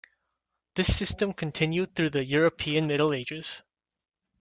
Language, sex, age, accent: English, male, 19-29, United States English